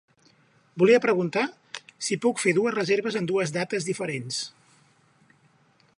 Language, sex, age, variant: Catalan, male, 50-59, Central